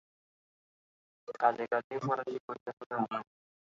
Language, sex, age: Bengali, male, 19-29